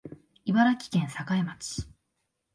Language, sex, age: Japanese, female, 19-29